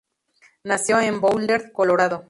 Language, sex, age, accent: Spanish, female, 30-39, México